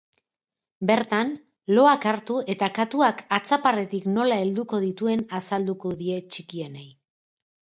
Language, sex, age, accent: Basque, female, 50-59, Erdialdekoa edo Nafarra (Gipuzkoa, Nafarroa)